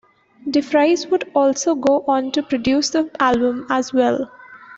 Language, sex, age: English, female, 19-29